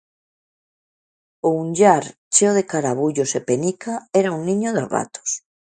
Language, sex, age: Galician, female, 40-49